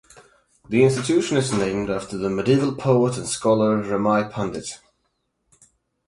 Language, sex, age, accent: English, male, 19-29, United States English; England English